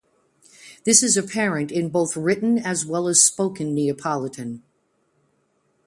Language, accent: English, United States English